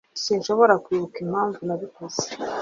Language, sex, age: Kinyarwanda, female, 30-39